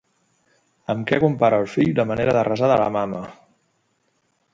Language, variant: Catalan, Central